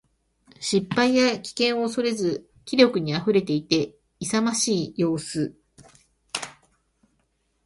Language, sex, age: Japanese, female, 50-59